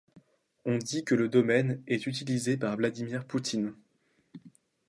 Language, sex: French, male